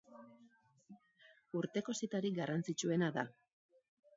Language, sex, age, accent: Basque, female, 40-49, Mendebalekoa (Araba, Bizkaia, Gipuzkoako mendebaleko herri batzuk)